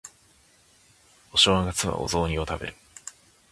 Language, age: Japanese, 19-29